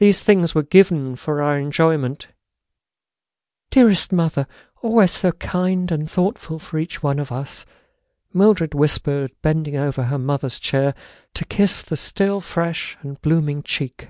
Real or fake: real